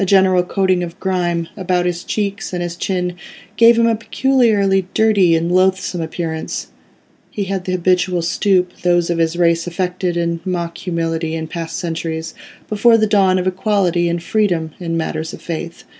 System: none